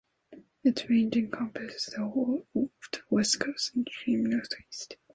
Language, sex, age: English, female, under 19